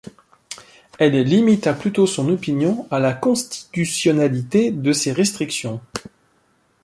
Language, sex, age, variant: French, male, 40-49, Français de métropole